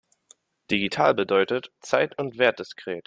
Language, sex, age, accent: German, male, 19-29, Deutschland Deutsch